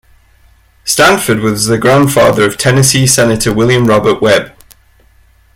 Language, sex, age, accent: English, male, 30-39, England English